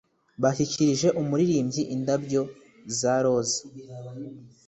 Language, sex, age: Kinyarwanda, male, under 19